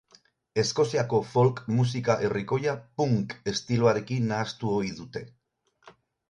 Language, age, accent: Basque, 60-69, Erdialdekoa edo Nafarra (Gipuzkoa, Nafarroa)